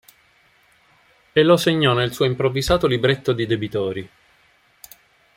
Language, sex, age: Italian, male, 50-59